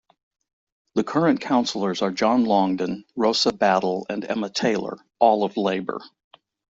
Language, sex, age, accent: English, male, 60-69, United States English